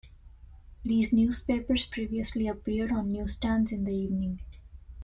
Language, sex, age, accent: English, female, 30-39, India and South Asia (India, Pakistan, Sri Lanka)